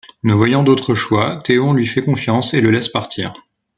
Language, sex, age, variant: French, male, 19-29, Français de métropole